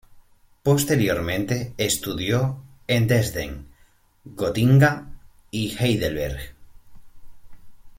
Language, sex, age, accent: Spanish, male, 30-39, España: Norte peninsular (Asturias, Castilla y León, Cantabria, País Vasco, Navarra, Aragón, La Rioja, Guadalajara, Cuenca)